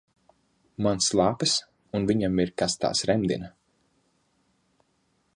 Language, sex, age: Latvian, male, 19-29